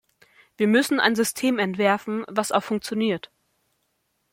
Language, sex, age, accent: German, female, under 19, Deutschland Deutsch